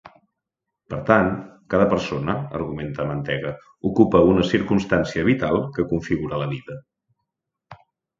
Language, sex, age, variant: Catalan, male, 40-49, Central